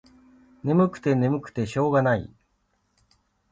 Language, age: Japanese, 40-49